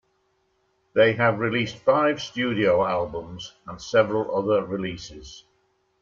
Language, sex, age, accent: English, male, 70-79, England English